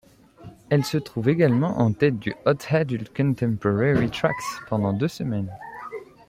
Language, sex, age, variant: French, male, 30-39, Français de métropole